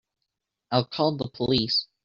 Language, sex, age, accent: English, male, 19-29, United States English